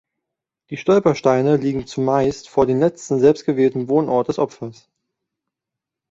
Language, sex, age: German, male, 19-29